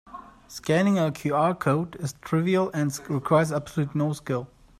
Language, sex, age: English, male, 19-29